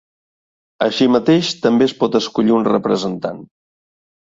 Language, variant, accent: Catalan, Central, central